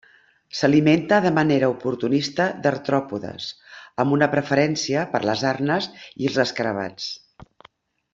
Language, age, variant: Catalan, 60-69, Central